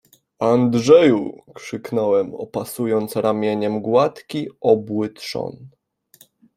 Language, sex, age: Polish, male, 19-29